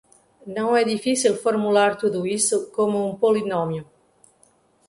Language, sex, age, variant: Portuguese, female, 50-59, Portuguese (Portugal)